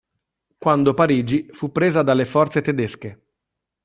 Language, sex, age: Italian, male, 40-49